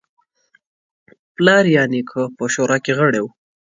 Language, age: Pashto, under 19